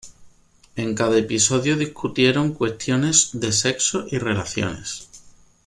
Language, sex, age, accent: Spanish, male, 19-29, España: Sur peninsular (Andalucia, Extremadura, Murcia)